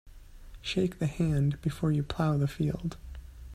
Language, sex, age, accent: English, male, 30-39, United States English